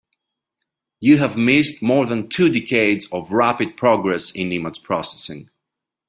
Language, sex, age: English, male, 30-39